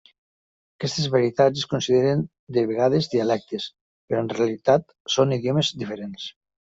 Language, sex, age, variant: Catalan, male, 50-59, Nord-Occidental